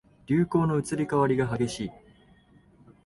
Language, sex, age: Japanese, male, 19-29